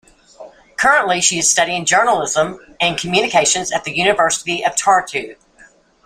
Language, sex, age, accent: English, female, 50-59, United States English